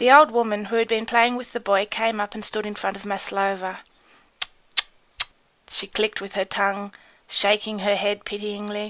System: none